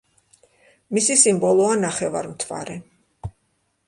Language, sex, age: Georgian, female, 60-69